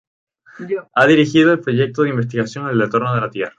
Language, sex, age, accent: Spanish, male, 19-29, España: Islas Canarias